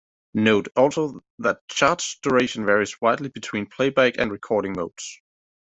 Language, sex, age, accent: English, male, 30-39, United States English